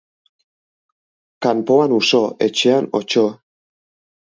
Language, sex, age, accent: Basque, male, 19-29, Erdialdekoa edo Nafarra (Gipuzkoa, Nafarroa)